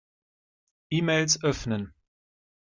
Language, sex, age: German, male, 40-49